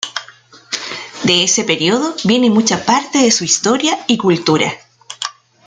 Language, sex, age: Spanish, female, 50-59